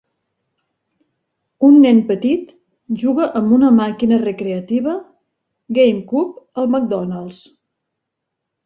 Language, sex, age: Catalan, female, 40-49